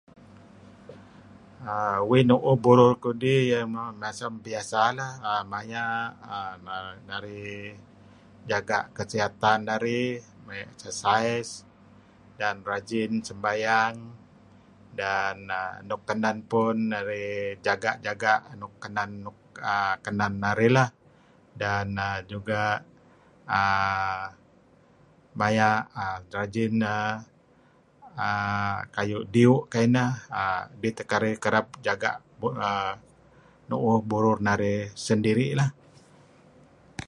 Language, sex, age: Kelabit, male, 60-69